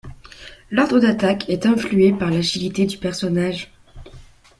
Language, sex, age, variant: French, female, 19-29, Français de métropole